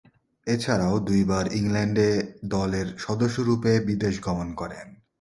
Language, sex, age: Bengali, male, 30-39